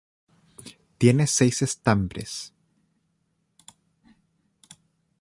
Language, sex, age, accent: Spanish, male, 19-29, Chileno: Chile, Cuyo